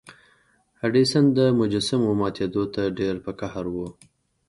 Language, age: Pashto, 30-39